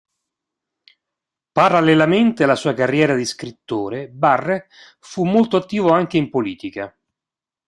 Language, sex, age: Italian, male, 50-59